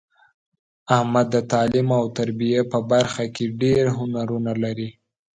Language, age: Pashto, under 19